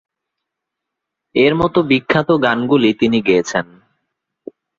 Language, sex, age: Bengali, male, 19-29